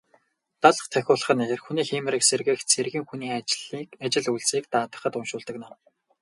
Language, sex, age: Mongolian, male, 19-29